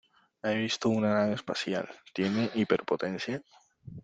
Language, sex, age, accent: Spanish, male, 19-29, Andino-Pacífico: Colombia, Perú, Ecuador, oeste de Bolivia y Venezuela andina